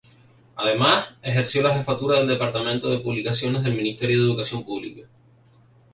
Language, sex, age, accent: Spanish, male, 19-29, España: Islas Canarias